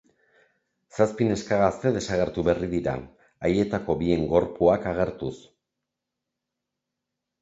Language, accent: Basque, Erdialdekoa edo Nafarra (Gipuzkoa, Nafarroa)